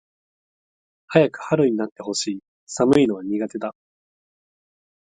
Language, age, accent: Japanese, 19-29, 関西弁